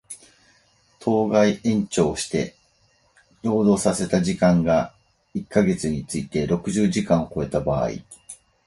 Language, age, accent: Japanese, 50-59, 標準語